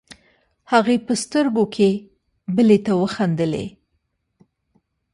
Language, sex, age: Pashto, female, 40-49